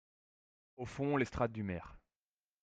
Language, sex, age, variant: French, male, 30-39, Français de métropole